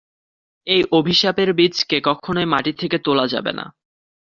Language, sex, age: Bengali, male, under 19